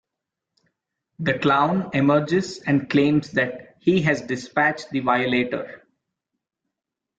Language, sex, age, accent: English, male, 19-29, India and South Asia (India, Pakistan, Sri Lanka)